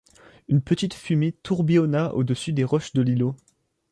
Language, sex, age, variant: French, male, 19-29, Français de métropole